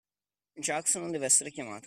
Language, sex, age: Italian, male, 19-29